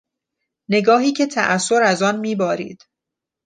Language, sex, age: Persian, female, 30-39